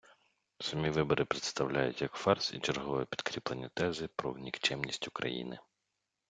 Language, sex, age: Ukrainian, male, 30-39